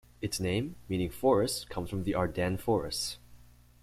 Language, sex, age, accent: English, male, under 19, Canadian English